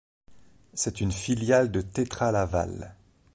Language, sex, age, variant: French, male, 40-49, Français de métropole